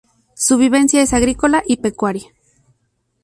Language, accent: Spanish, México